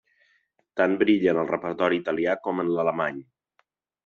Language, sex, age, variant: Catalan, male, 40-49, Central